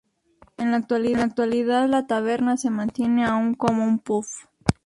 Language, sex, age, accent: Spanish, female, 19-29, México